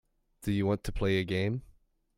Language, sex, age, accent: English, male, under 19, United States English